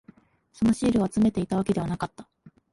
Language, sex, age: Japanese, female, 19-29